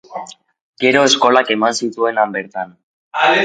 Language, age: Basque, under 19